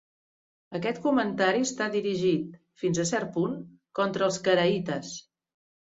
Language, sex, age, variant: Catalan, female, 60-69, Central